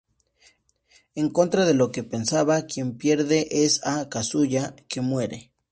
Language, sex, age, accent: Spanish, male, 19-29, México